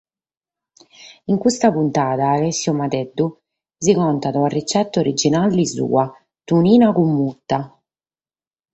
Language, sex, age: Sardinian, female, 30-39